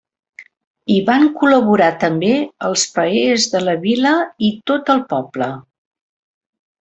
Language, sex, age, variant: Catalan, female, 60-69, Central